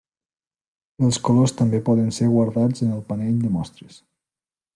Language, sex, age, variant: Catalan, male, 19-29, Nord-Occidental